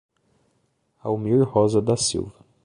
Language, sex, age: Portuguese, male, 30-39